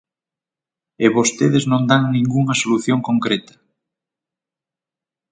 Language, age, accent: Galician, 30-39, Oriental (común en zona oriental); Normativo (estándar)